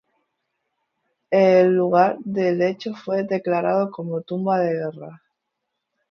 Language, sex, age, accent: Spanish, female, 19-29, España: Islas Canarias